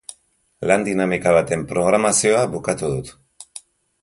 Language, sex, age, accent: Basque, male, 40-49, Mendebalekoa (Araba, Bizkaia, Gipuzkoako mendebaleko herri batzuk)